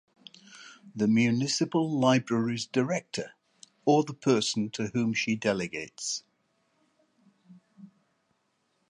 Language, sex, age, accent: English, male, 70-79, England English